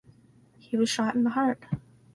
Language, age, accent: English, under 19, Canadian English